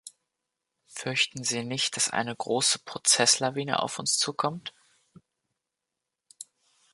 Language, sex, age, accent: German, male, 19-29, Deutschland Deutsch